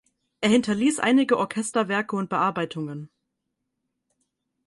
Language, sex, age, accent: German, female, 19-29, Deutschland Deutsch